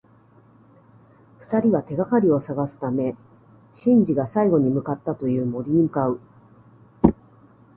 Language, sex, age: Japanese, female, 40-49